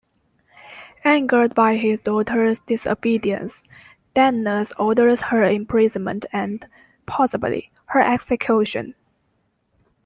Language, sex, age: English, female, 19-29